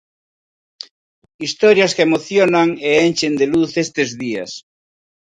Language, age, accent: Galician, 60-69, Normativo (estándar)